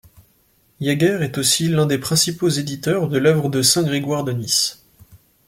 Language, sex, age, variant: French, male, 19-29, Français de métropole